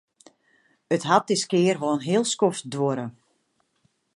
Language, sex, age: Western Frisian, female, 40-49